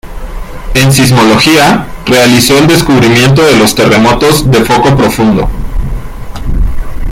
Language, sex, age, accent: Spanish, male, 30-39, México